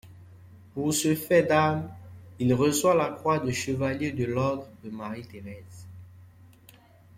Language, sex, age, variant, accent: French, male, 19-29, Français d'Afrique subsaharienne et des îles africaines, Français de Côte d’Ivoire